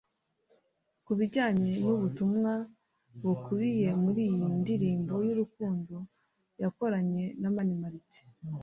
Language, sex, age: Kinyarwanda, female, 30-39